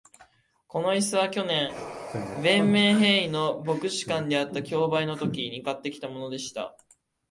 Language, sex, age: Japanese, male, 19-29